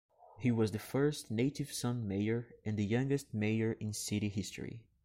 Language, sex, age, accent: English, male, 19-29, United States English